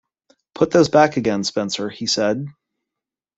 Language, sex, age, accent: English, male, 40-49, United States English